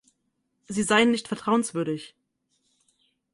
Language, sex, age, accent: German, female, 19-29, Deutschland Deutsch